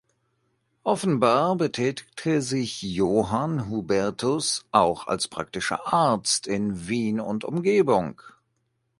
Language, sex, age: German, male, 40-49